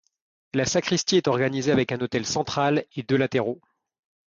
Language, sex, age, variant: French, male, 30-39, Français de métropole